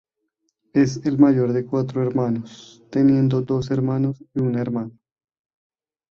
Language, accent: Spanish, Caribe: Cuba, Venezuela, Puerto Rico, República Dominicana, Panamá, Colombia caribeña, México caribeño, Costa del golfo de México